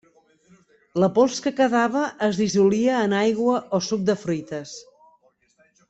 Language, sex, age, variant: Catalan, female, 50-59, Central